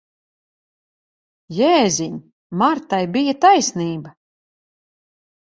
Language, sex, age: Latvian, female, 40-49